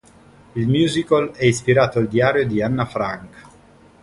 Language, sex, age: Italian, male, 30-39